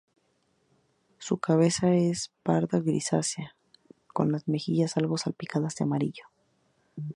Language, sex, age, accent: Spanish, female, 19-29, México